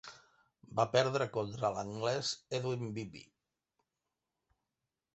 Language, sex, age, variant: Catalan, male, 50-59, Central